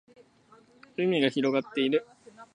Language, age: Japanese, under 19